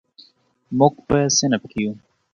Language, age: Pashto, 19-29